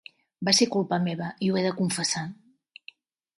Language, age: Catalan, 60-69